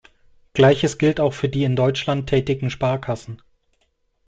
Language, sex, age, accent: German, male, 30-39, Deutschland Deutsch